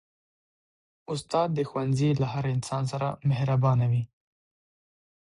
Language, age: Pashto, 19-29